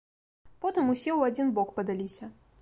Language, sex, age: Belarusian, female, 19-29